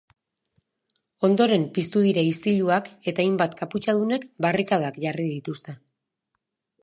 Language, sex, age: Basque, female, 40-49